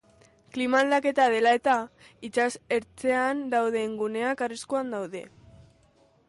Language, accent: Basque, Mendebalekoa (Araba, Bizkaia, Gipuzkoako mendebaleko herri batzuk)